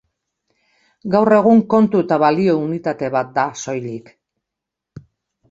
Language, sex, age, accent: Basque, female, 60-69, Mendebalekoa (Araba, Bizkaia, Gipuzkoako mendebaleko herri batzuk)